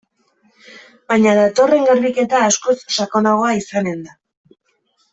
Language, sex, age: Basque, female, 30-39